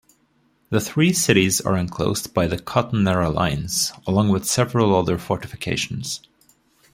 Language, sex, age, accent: English, male, 30-39, United States English